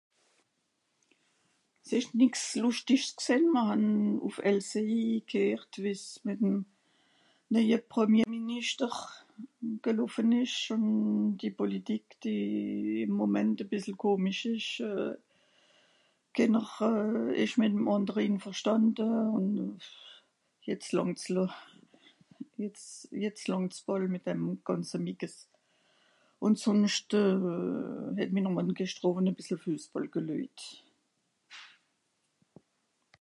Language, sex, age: Swiss German, female, 60-69